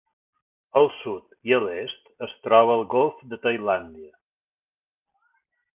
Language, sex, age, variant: Catalan, male, 50-59, Balear